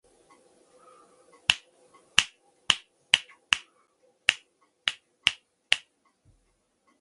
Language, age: Chinese, 19-29